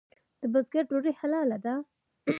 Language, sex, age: Pashto, female, under 19